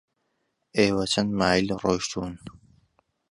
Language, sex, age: Central Kurdish, male, 30-39